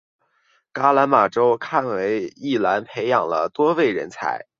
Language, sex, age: Chinese, male, 19-29